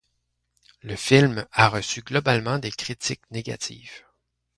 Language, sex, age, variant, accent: French, male, 50-59, Français d'Amérique du Nord, Français du Canada